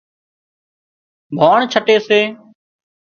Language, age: Wadiyara Koli, 30-39